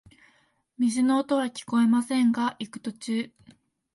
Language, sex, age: Japanese, female, 19-29